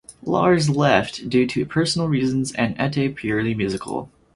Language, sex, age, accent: English, male, 19-29, United States English